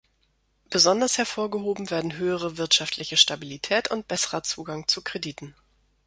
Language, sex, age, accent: German, female, 30-39, Deutschland Deutsch